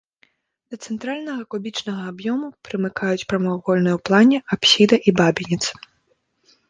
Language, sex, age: Belarusian, female, 19-29